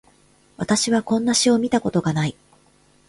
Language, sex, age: Japanese, female, 19-29